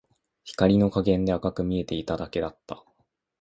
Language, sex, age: Japanese, male, 19-29